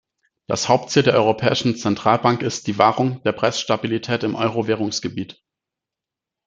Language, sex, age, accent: German, male, 19-29, Deutschland Deutsch